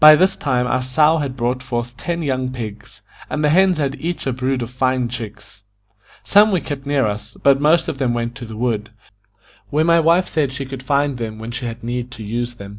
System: none